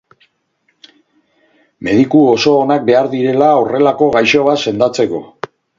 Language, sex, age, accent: Basque, male, 40-49, Mendebalekoa (Araba, Bizkaia, Gipuzkoako mendebaleko herri batzuk)